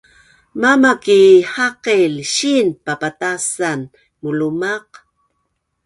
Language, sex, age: Bunun, female, 60-69